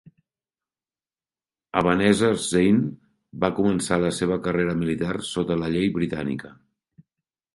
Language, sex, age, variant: Catalan, male, 50-59, Central